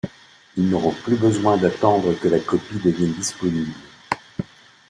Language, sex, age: French, male, 70-79